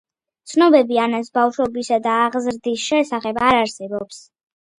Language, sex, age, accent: Georgian, female, 40-49, ჩვეულებრივი